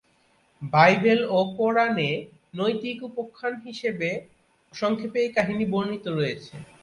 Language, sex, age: Bengali, male, 30-39